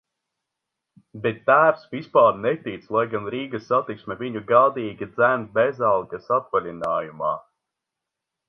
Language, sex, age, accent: Latvian, male, 19-29, Rigas